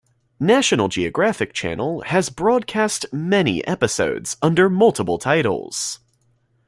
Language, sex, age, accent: English, male, under 19, United States English